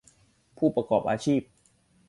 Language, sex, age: Thai, male, under 19